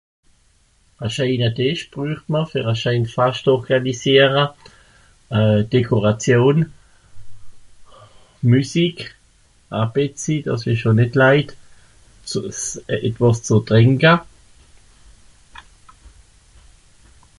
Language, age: Swiss German, 50-59